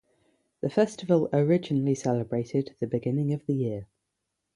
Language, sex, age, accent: English, female, 30-39, England English; yorkshire